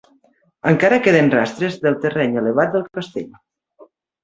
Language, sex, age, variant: Catalan, female, 40-49, Nord-Occidental